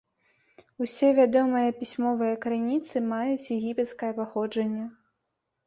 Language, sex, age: Belarusian, female, 19-29